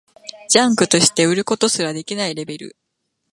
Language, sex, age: Japanese, female, 19-29